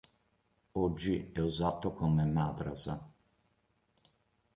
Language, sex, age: Italian, male, 30-39